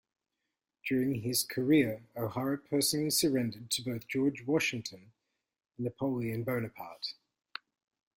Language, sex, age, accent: English, male, 30-39, Australian English